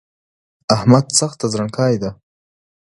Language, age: Pashto, 19-29